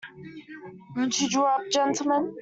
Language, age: English, under 19